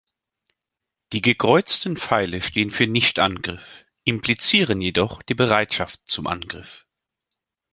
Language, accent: German, Deutschland Deutsch